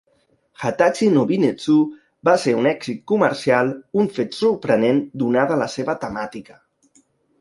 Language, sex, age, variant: Catalan, male, 30-39, Central